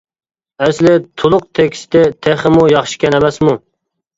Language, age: Uyghur, 19-29